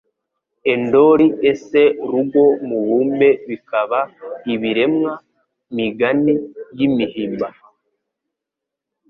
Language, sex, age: Kinyarwanda, male, 19-29